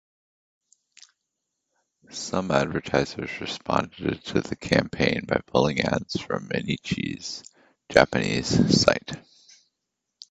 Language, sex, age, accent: English, male, 40-49, United States English